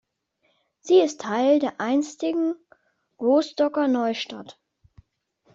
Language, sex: German, male